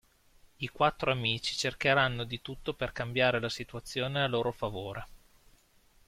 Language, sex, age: Italian, male, 30-39